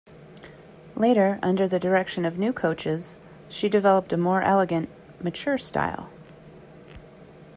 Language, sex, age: English, female, 30-39